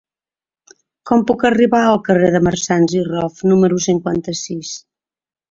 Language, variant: Catalan, Central